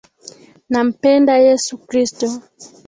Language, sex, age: Swahili, female, 19-29